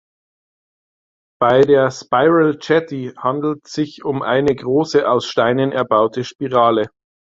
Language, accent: German, Deutschland Deutsch